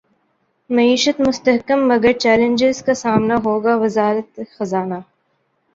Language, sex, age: Urdu, female, 19-29